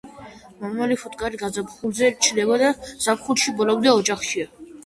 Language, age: Georgian, 19-29